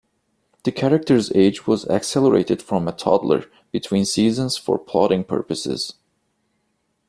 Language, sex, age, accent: English, male, 19-29, United States English